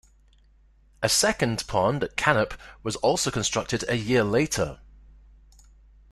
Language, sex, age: English, male, 40-49